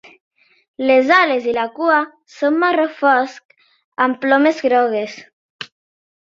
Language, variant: Catalan, Central